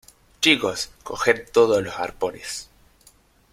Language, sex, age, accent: Spanish, male, 19-29, Rioplatense: Argentina, Uruguay, este de Bolivia, Paraguay